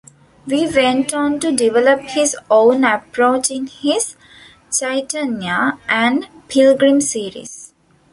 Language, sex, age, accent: English, female, 19-29, India and South Asia (India, Pakistan, Sri Lanka)